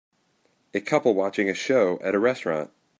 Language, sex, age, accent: English, male, 30-39, United States English